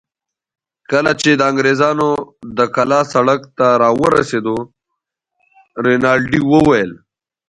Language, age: Pashto, 19-29